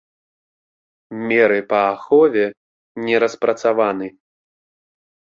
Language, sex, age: Belarusian, male, 19-29